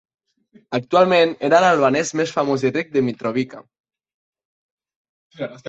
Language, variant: Catalan, Nord-Occidental